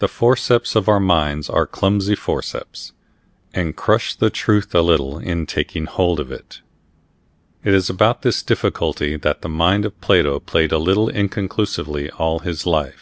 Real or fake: real